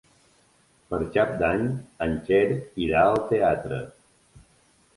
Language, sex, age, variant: Catalan, male, 30-39, Balear